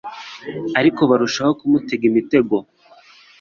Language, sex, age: Kinyarwanda, male, under 19